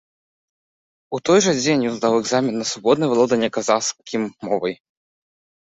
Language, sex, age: Belarusian, male, under 19